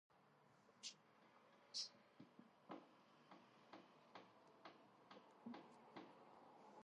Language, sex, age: Georgian, female, 19-29